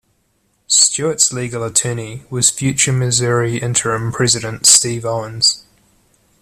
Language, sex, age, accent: English, male, 30-39, New Zealand English